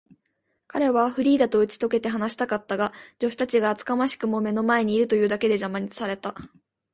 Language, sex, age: Japanese, female, 19-29